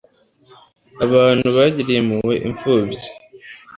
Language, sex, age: Kinyarwanda, male, under 19